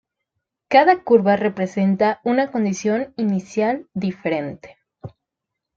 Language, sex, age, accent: Spanish, female, 19-29, México